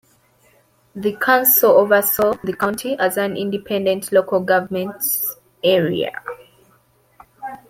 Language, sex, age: English, female, 19-29